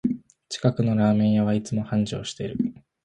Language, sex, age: Japanese, male, under 19